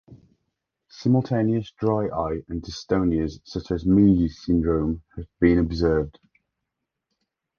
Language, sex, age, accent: English, male, 30-39, England English